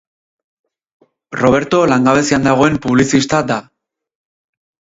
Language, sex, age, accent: Basque, male, 30-39, Erdialdekoa edo Nafarra (Gipuzkoa, Nafarroa)